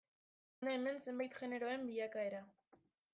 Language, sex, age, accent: Basque, female, 19-29, Mendebalekoa (Araba, Bizkaia, Gipuzkoako mendebaleko herri batzuk)